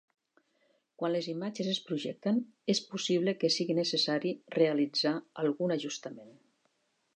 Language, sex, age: Catalan, female, 60-69